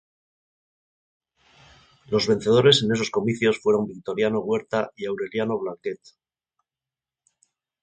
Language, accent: Spanish, España: Norte peninsular (Asturias, Castilla y León, Cantabria, País Vasco, Navarra, Aragón, La Rioja, Guadalajara, Cuenca)